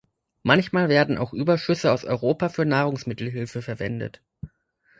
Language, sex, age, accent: German, male, 30-39, Deutschland Deutsch